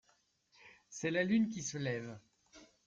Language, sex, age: French, male, 40-49